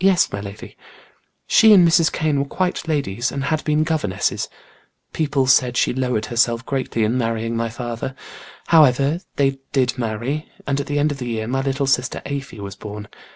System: none